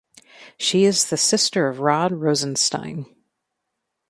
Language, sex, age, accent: English, female, 40-49, United States English